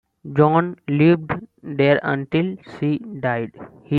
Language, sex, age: English, male, under 19